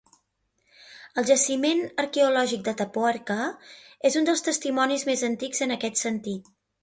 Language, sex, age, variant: Catalan, female, 40-49, Central